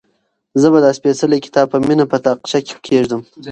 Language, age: Pashto, 19-29